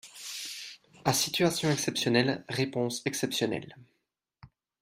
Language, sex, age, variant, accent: French, male, 19-29, Français d'Europe, Français de Belgique